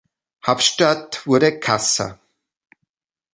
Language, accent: German, Österreichisches Deutsch